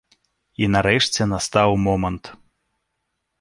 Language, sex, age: Belarusian, male, 30-39